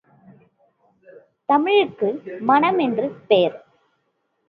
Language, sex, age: Tamil, female, 19-29